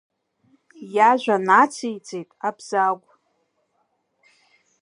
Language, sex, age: Abkhazian, female, under 19